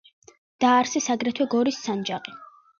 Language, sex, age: Georgian, female, under 19